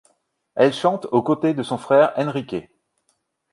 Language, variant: French, Français de métropole